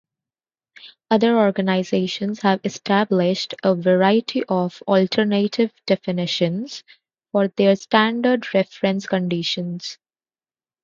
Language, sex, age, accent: English, female, 19-29, India and South Asia (India, Pakistan, Sri Lanka)